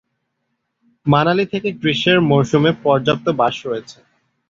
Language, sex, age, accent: Bengali, male, 19-29, Bangladeshi